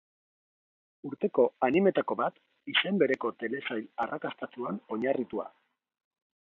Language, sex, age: Basque, male, 30-39